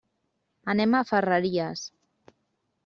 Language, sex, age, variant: Catalan, female, 40-49, Central